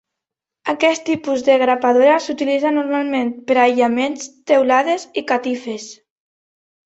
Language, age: Catalan, 50-59